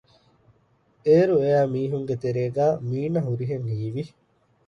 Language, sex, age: Divehi, male, under 19